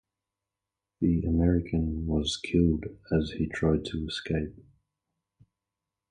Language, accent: English, Australian English